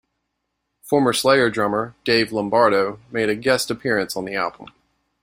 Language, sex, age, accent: English, male, 30-39, United States English